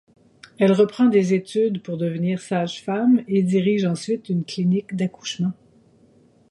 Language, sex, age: French, female, 50-59